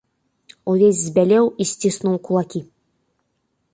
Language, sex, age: Belarusian, female, 19-29